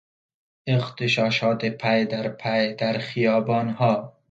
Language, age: Persian, 19-29